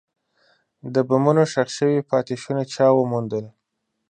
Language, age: Pashto, 19-29